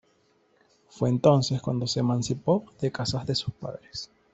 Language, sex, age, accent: Spanish, male, 30-39, Caribe: Cuba, Venezuela, Puerto Rico, República Dominicana, Panamá, Colombia caribeña, México caribeño, Costa del golfo de México